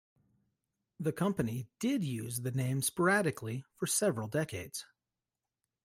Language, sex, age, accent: English, male, 40-49, United States English